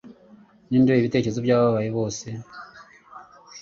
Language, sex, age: Kinyarwanda, male, 40-49